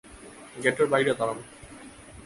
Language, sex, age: Bengali, male, 19-29